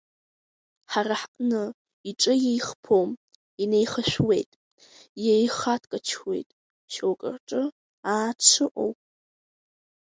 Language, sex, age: Abkhazian, female, under 19